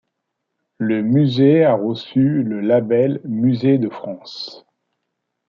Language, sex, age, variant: French, male, 40-49, Français de métropole